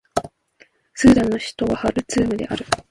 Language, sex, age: Japanese, female, 19-29